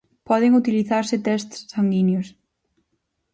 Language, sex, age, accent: Galician, female, 19-29, Central (gheada)